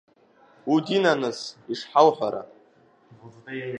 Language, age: Abkhazian, under 19